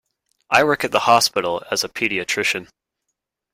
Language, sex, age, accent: English, male, 19-29, United States English